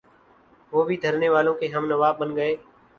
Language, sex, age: Urdu, male, 19-29